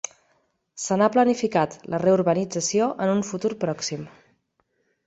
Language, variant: Catalan, Central